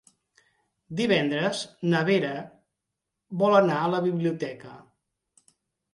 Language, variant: Catalan, Central